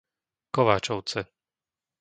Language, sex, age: Slovak, male, 30-39